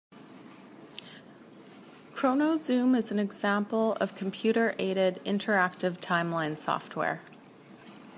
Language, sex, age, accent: English, female, 40-49, Canadian English